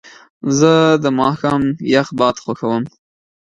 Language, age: Pashto, 19-29